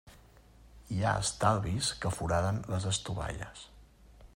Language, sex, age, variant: Catalan, male, 40-49, Central